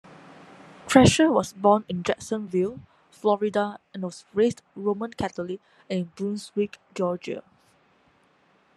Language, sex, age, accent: English, female, 19-29, Singaporean English